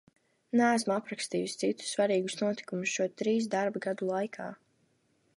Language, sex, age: Latvian, female, under 19